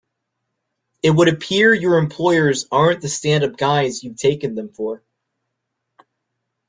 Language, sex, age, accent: English, male, 19-29, United States English